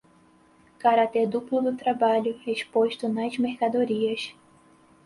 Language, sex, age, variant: Portuguese, female, 19-29, Portuguese (Brasil)